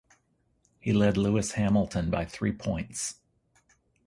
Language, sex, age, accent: English, male, 50-59, United States English